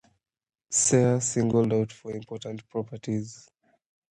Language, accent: English, England English